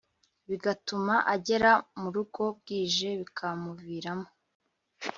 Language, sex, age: Kinyarwanda, female, 19-29